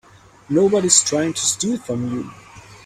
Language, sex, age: English, male, 19-29